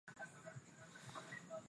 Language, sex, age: Swahili, female, 19-29